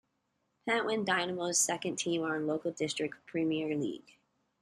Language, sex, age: English, female, 40-49